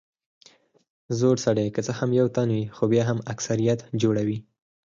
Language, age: Pashto, under 19